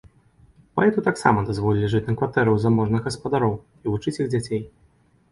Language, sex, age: Belarusian, male, 19-29